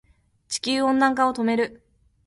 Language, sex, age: Japanese, female, 19-29